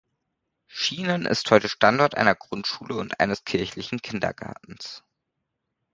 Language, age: German, 19-29